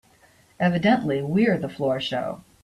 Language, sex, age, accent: English, female, 60-69, United States English